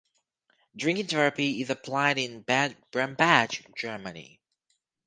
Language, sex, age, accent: English, female, 19-29, United States English